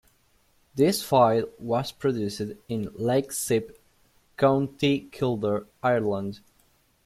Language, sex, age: English, male, 19-29